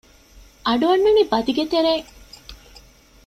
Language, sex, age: Divehi, female, 19-29